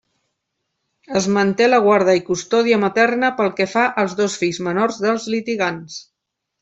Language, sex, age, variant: Catalan, female, 50-59, Central